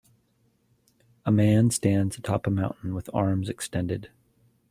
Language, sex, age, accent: English, male, 40-49, United States English